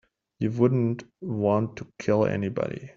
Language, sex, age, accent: English, male, 30-39, United States English